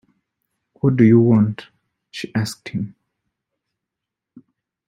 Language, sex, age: English, male, 30-39